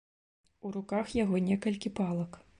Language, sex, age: Belarusian, female, 30-39